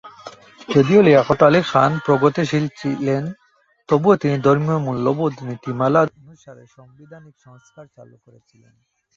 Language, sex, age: Bengali, male, 19-29